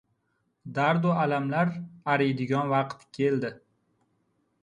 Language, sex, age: Uzbek, male, 19-29